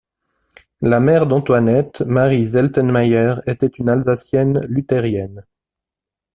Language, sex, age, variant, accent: French, male, 40-49, Français d'Europe, Français de Suisse